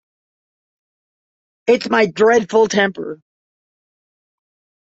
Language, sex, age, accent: English, male, 50-59, United States English